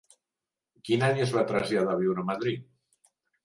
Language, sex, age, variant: Catalan, male, 60-69, Central